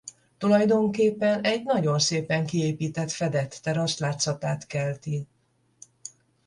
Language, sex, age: Hungarian, female, 60-69